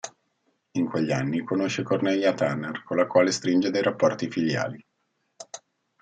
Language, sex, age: Italian, male, 40-49